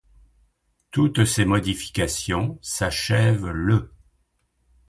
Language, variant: French, Français de métropole